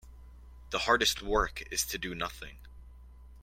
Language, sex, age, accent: English, male, under 19, United States English